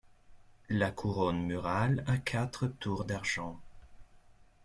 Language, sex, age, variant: French, male, 30-39, Français de métropole